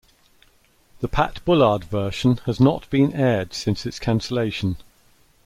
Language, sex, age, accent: English, male, 60-69, England English